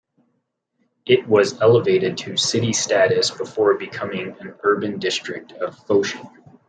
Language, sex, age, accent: English, male, 30-39, United States English